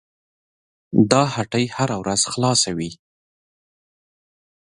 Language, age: Pashto, 30-39